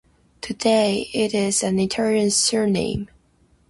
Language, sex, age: English, female, 19-29